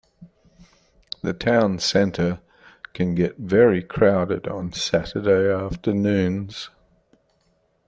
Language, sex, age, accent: English, male, 60-69, Australian English